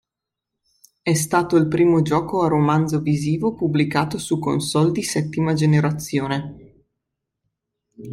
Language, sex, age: Italian, female, 19-29